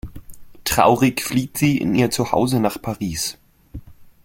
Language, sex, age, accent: German, male, under 19, Deutschland Deutsch